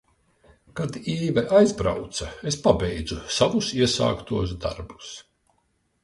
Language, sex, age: Latvian, male, 60-69